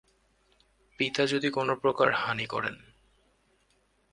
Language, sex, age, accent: Bengali, male, 19-29, শুদ্ধ